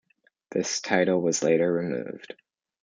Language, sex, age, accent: English, male, under 19, Canadian English